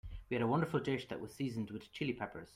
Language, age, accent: English, 30-39, Irish English